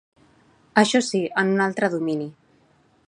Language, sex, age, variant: Catalan, female, 40-49, Central